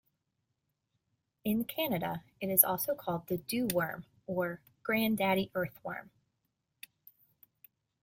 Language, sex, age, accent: English, female, 30-39, United States English